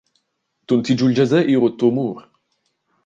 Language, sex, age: Arabic, male, 19-29